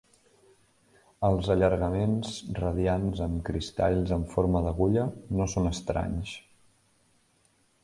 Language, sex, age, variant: Catalan, male, 19-29, Septentrional